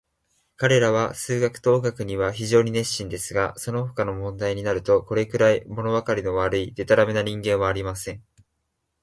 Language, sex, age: Japanese, male, 19-29